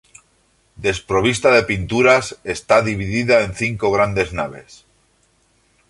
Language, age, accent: Spanish, 40-49, España: Centro-Sur peninsular (Madrid, Toledo, Castilla-La Mancha)